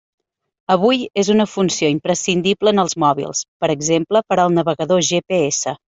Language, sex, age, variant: Catalan, female, 30-39, Central